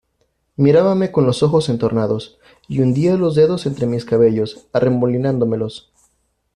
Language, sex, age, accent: Spanish, male, 30-39, México